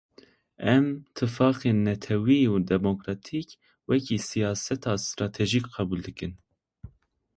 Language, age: Kurdish, 19-29